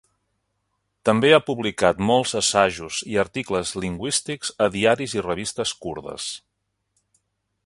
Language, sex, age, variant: Catalan, male, 50-59, Central